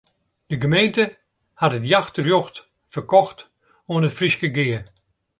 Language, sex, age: Western Frisian, male, 70-79